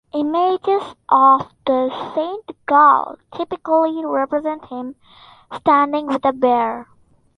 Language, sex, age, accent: English, male, under 19, India and South Asia (India, Pakistan, Sri Lanka)